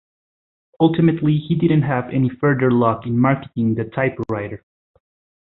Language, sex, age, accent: English, male, 30-39, United States English